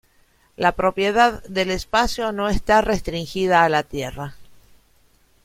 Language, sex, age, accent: Spanish, female, 50-59, Rioplatense: Argentina, Uruguay, este de Bolivia, Paraguay